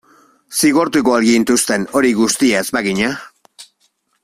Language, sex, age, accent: Basque, male, 40-49, Mendebalekoa (Araba, Bizkaia, Gipuzkoako mendebaleko herri batzuk)